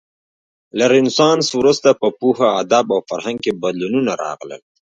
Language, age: Pashto, 19-29